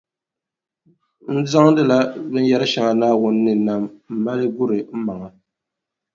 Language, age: Dagbani, 30-39